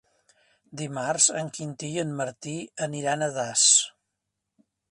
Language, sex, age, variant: Catalan, male, 60-69, Central